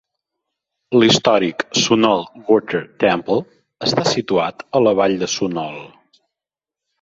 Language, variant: Catalan, Central